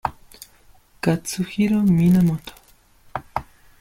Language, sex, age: Spanish, male, 19-29